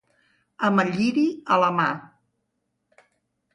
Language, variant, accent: Catalan, Central, central